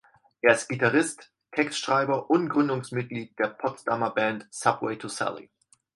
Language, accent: German, Deutschland Deutsch